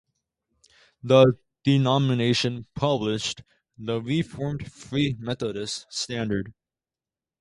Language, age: English, under 19